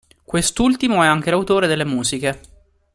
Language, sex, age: Italian, male, 19-29